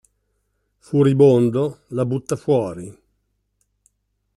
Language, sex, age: Italian, male, 60-69